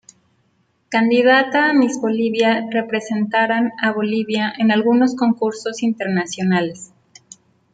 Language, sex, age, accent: Spanish, female, 40-49, México